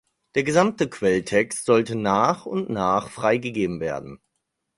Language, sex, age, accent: German, male, 30-39, Deutschland Deutsch